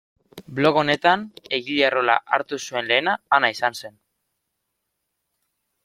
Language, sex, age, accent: Basque, male, 19-29, Mendebalekoa (Araba, Bizkaia, Gipuzkoako mendebaleko herri batzuk)